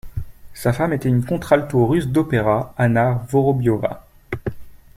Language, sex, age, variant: French, male, 19-29, Français de métropole